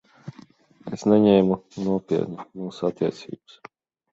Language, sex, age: Latvian, male, 30-39